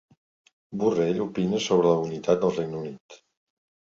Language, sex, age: Catalan, male, 50-59